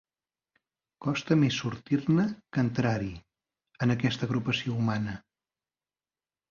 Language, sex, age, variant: Catalan, male, 40-49, Central